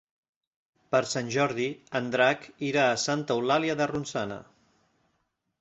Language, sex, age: Catalan, male, 30-39